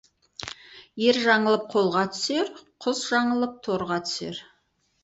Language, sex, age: Kazakh, female, 40-49